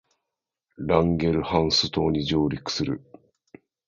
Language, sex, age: Japanese, male, 40-49